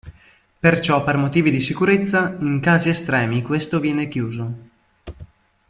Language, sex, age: Italian, male, 19-29